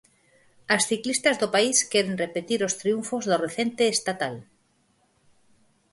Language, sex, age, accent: Galician, female, 50-59, Normativo (estándar)